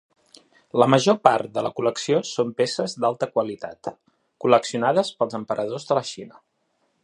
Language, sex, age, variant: Catalan, male, 30-39, Central